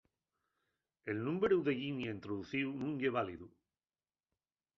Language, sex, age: Asturian, male, 40-49